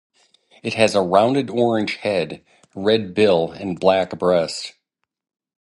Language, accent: English, United States English